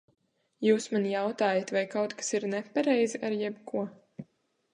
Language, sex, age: Latvian, female, 19-29